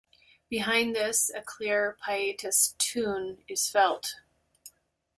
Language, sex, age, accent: English, female, 50-59, United States English